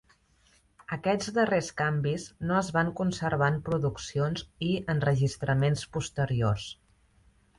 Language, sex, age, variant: Catalan, female, 40-49, Central